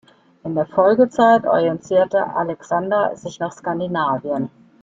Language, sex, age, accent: German, female, 50-59, Deutschland Deutsch